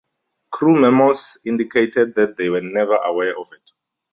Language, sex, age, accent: English, male, 30-39, Southern African (South Africa, Zimbabwe, Namibia)